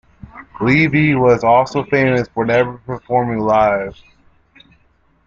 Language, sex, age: English, male, 19-29